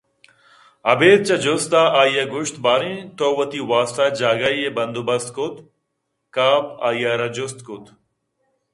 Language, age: Eastern Balochi, 30-39